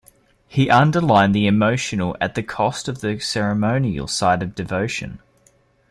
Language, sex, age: English, male, 19-29